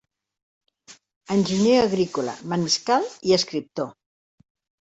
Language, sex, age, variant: Catalan, female, 60-69, Nord-Occidental